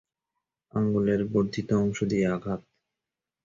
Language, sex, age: Bengali, male, 19-29